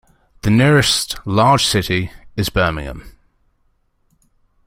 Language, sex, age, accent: English, male, 19-29, England English